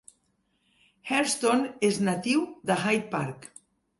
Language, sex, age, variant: Catalan, female, 50-59, Central